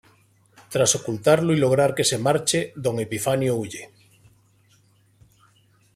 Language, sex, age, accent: Spanish, male, 40-49, España: Norte peninsular (Asturias, Castilla y León, Cantabria, País Vasco, Navarra, Aragón, La Rioja, Guadalajara, Cuenca)